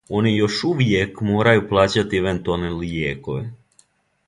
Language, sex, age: Serbian, male, 19-29